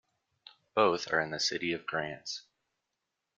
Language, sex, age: English, male, 30-39